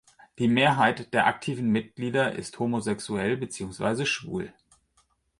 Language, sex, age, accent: German, male, 50-59, Deutschland Deutsch